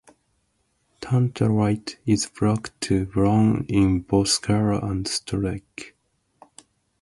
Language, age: English, 19-29